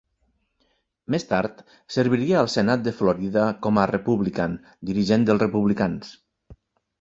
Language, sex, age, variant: Catalan, male, 40-49, Nord-Occidental